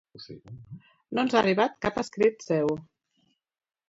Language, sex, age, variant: Catalan, female, 50-59, Central